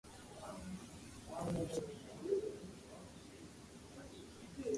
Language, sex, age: English, male, under 19